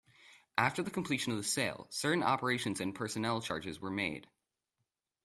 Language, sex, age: English, male, under 19